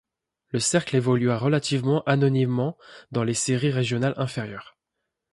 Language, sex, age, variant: French, male, 30-39, Français de métropole